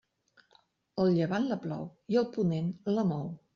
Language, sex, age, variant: Catalan, female, 50-59, Central